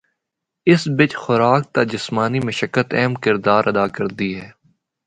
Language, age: Northern Hindko, 19-29